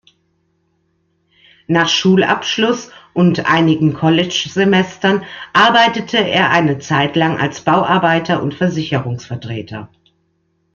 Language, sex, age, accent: German, female, 40-49, Deutschland Deutsch